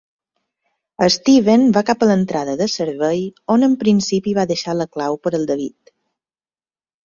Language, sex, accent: Catalan, female, mallorquí